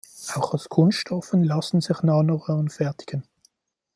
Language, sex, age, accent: German, male, 19-29, Schweizerdeutsch